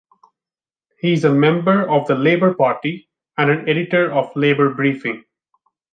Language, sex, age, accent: English, male, 30-39, India and South Asia (India, Pakistan, Sri Lanka)